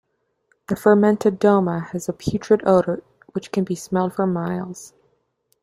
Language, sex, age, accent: English, female, 19-29, United States English